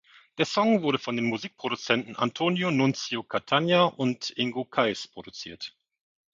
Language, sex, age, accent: German, male, 40-49, Deutschland Deutsch